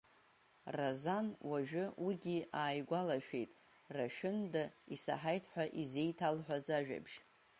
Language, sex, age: Abkhazian, female, 40-49